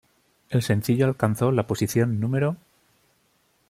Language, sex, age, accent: Spanish, male, 30-39, España: Centro-Sur peninsular (Madrid, Toledo, Castilla-La Mancha)